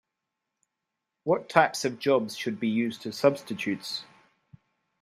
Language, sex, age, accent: English, male, 19-29, Australian English